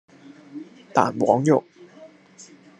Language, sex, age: Cantonese, male, 19-29